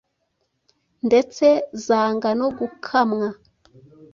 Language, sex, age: Kinyarwanda, female, 30-39